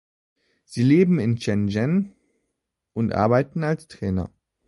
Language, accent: German, Deutschland Deutsch